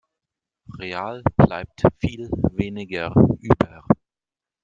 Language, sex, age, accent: German, male, 30-39, Deutschland Deutsch